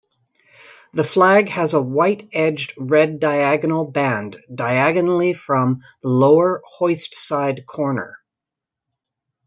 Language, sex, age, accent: English, female, 50-59, Canadian English